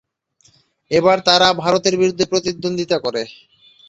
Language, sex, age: Bengali, male, 30-39